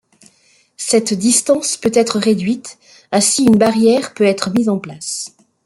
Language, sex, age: French, female, 50-59